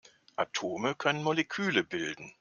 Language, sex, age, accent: German, male, 60-69, Deutschland Deutsch